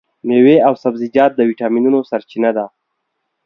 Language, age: Pashto, 30-39